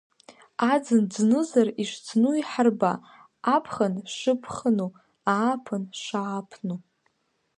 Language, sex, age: Abkhazian, female, under 19